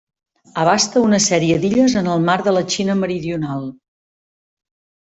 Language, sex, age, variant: Catalan, female, 50-59, Central